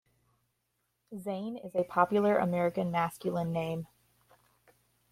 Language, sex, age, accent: English, female, 30-39, United States English